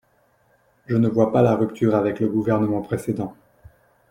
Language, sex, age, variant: French, male, 30-39, Français de métropole